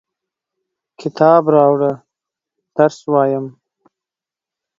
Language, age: Pashto, 30-39